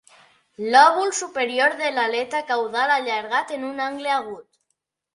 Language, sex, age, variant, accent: Catalan, male, under 19, Nord-Occidental, Tortosí